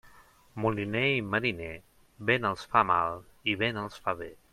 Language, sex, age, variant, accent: Catalan, male, 50-59, Central, central